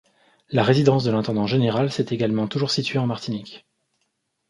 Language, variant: French, Français de métropole